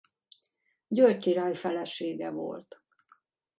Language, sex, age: Hungarian, female, 50-59